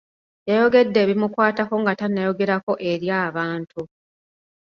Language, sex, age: Ganda, female, 30-39